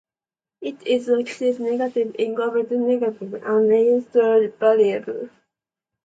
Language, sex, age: English, female, 19-29